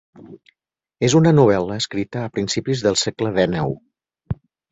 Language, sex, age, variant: Catalan, male, 40-49, Central